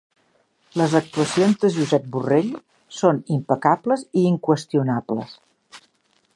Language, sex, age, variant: Catalan, female, 60-69, Septentrional